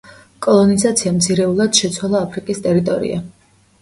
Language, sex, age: Georgian, female, 19-29